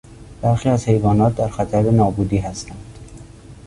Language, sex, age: Persian, male, 19-29